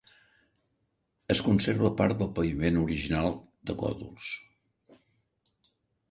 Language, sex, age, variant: Catalan, male, 70-79, Central